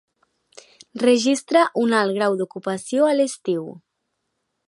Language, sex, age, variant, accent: Catalan, female, 19-29, Nord-Occidental, central